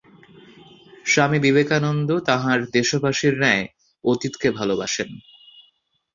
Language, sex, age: Bengali, male, 19-29